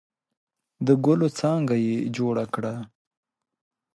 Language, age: Pashto, 19-29